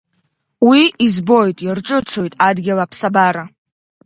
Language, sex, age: Abkhazian, female, under 19